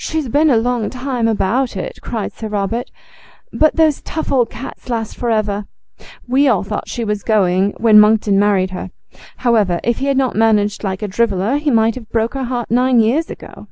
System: none